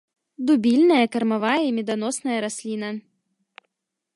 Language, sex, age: Belarusian, female, 19-29